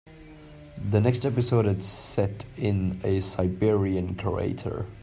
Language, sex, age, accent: English, male, 19-29, India and South Asia (India, Pakistan, Sri Lanka)